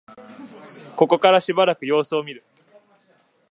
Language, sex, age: Japanese, male, 19-29